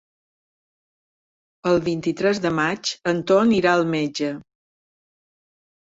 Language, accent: Catalan, mallorquí